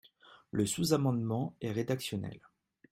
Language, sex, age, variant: French, male, 30-39, Français de métropole